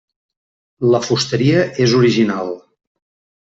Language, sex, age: Catalan, male, 40-49